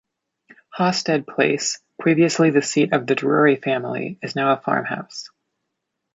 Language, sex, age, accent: English, female, 19-29, United States English